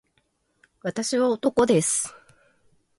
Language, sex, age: Japanese, female, 30-39